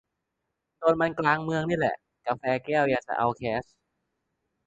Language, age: Thai, 19-29